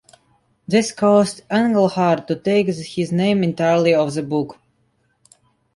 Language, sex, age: English, male, under 19